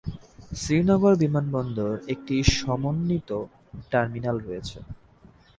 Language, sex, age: Bengali, male, 19-29